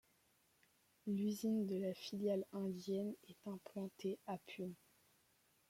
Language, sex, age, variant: French, female, under 19, Français de métropole